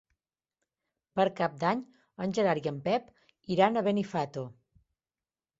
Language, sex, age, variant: Catalan, female, 30-39, Central